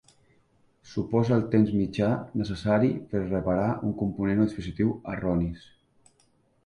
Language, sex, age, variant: Catalan, male, 40-49, Central